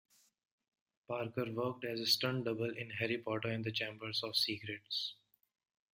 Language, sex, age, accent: English, male, 19-29, India and South Asia (India, Pakistan, Sri Lanka)